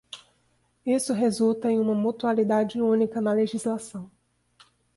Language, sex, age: Portuguese, female, 30-39